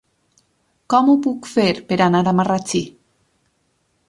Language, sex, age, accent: Catalan, female, 30-39, valencià meridional